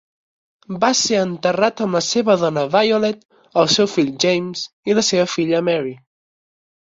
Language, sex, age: Catalan, male, 19-29